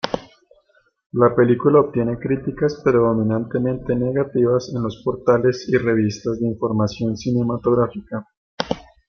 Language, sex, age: Spanish, male, 30-39